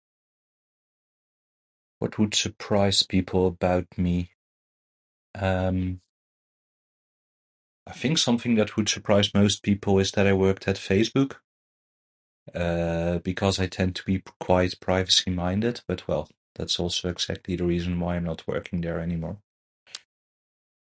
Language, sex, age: English, male, 30-39